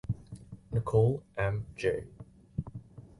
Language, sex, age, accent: English, male, 19-29, Canadian English